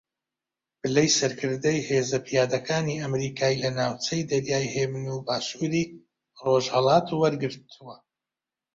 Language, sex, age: Central Kurdish, male, 30-39